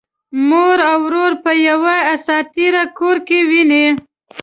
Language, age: Pashto, 19-29